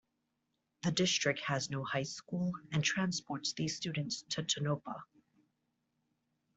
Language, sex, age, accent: English, female, 40-49, United States English